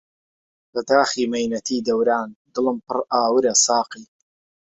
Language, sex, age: Central Kurdish, male, 19-29